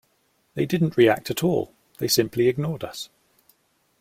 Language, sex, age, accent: English, male, 40-49, England English